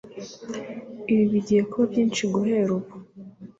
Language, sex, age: Kinyarwanda, female, 19-29